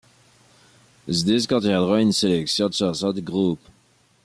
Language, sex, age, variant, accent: French, male, 40-49, Français d'Amérique du Nord, Français du Canada